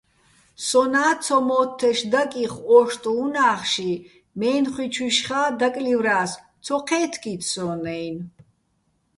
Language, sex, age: Bats, female, 60-69